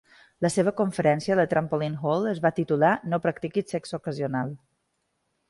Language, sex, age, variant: Catalan, female, 40-49, Balear